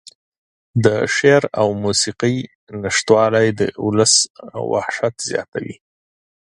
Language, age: Pashto, 30-39